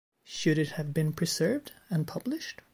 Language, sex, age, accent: English, female, 30-39, United States English